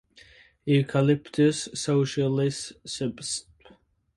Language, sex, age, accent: English, male, under 19, United States English